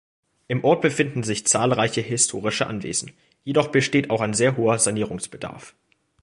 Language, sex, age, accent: German, male, under 19, Deutschland Deutsch